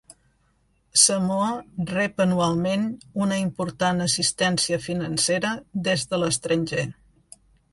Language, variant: Catalan, Central